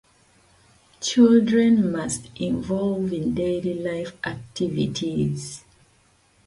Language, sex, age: English, female, 30-39